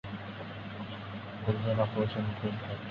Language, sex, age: Bengali, male, under 19